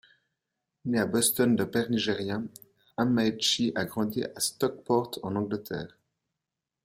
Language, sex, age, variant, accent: French, male, 30-39, Français d'Europe, Français de Suisse